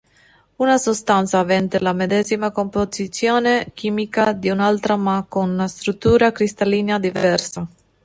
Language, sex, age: Italian, female, 30-39